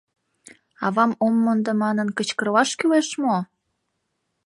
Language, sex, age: Mari, female, 19-29